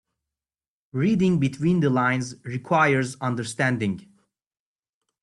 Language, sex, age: English, male, 30-39